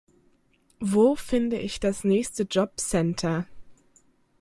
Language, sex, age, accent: German, female, 19-29, Deutschland Deutsch